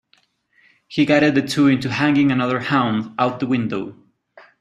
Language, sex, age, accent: English, male, 30-39, United States English